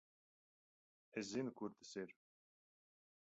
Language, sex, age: Latvian, male, 30-39